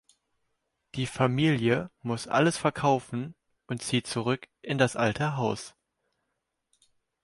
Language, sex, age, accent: German, male, 19-29, Deutschland Deutsch